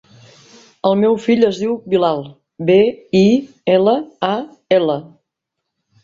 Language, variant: Catalan, Central